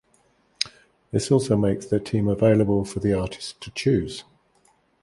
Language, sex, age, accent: English, male, 60-69, England English